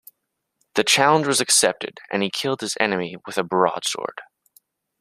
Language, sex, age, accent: English, male, 19-29, Canadian English